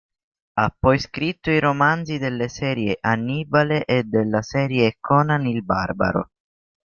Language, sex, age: Italian, male, under 19